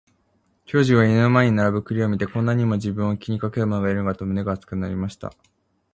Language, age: Japanese, 19-29